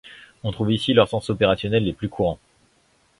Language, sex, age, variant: French, male, 30-39, Français de métropole